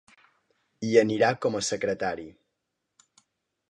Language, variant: Catalan, Central